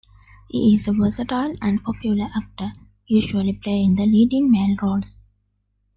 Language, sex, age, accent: English, female, 19-29, India and South Asia (India, Pakistan, Sri Lanka)